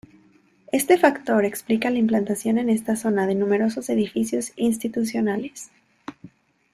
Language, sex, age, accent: Spanish, female, 19-29, México